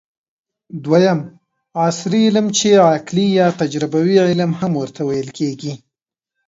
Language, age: Pashto, 19-29